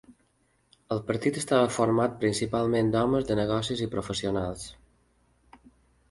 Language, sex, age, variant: Catalan, male, 50-59, Balear